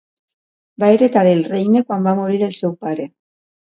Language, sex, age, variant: Catalan, female, 50-59, Valencià meridional